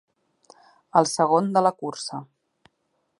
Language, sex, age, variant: Catalan, female, 30-39, Central